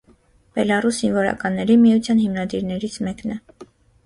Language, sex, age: Armenian, female, 19-29